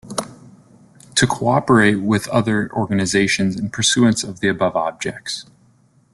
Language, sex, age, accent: English, male, 19-29, United States English